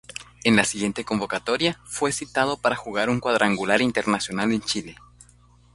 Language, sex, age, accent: Spanish, male, 40-49, América central